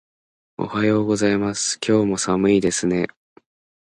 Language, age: Japanese, 19-29